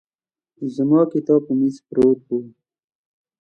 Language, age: Pashto, 19-29